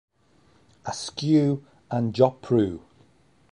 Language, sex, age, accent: English, male, 40-49, England English